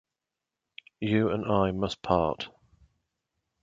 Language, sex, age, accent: English, male, 40-49, England English